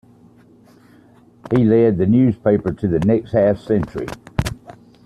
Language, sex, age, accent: English, male, 50-59, United States English